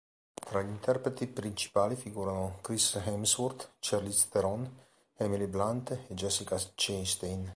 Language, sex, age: Italian, male, 40-49